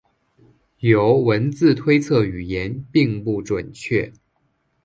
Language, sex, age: Chinese, male, 19-29